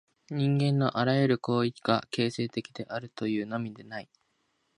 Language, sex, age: Japanese, male, under 19